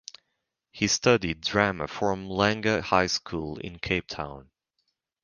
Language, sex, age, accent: English, male, 19-29, United States English